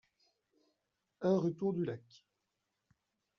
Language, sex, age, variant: French, male, 30-39, Français de métropole